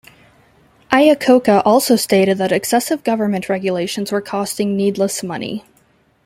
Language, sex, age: English, female, 30-39